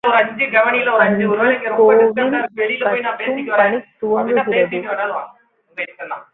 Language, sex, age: Tamil, female, 19-29